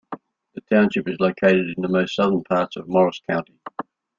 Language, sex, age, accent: English, male, 70-79, Australian English